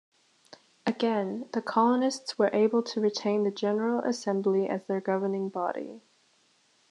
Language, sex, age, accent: English, female, under 19, United States English